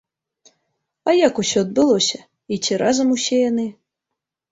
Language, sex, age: Belarusian, female, under 19